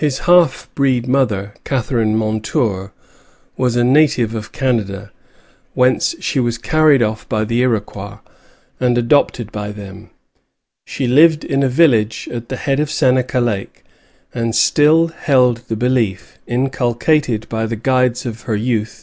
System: none